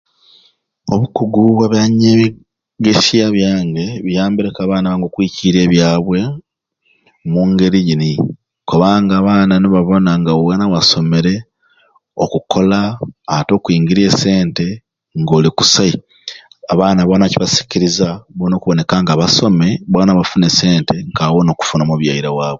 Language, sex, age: Ruuli, male, 30-39